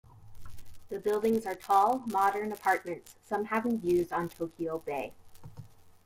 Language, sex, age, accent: English, female, 30-39, United States English